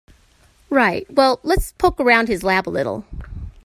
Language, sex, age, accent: English, female, 50-59, United States English